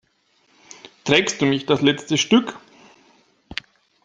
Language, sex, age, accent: German, male, 40-49, Deutschland Deutsch